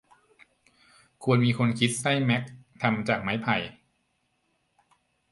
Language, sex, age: Thai, male, 40-49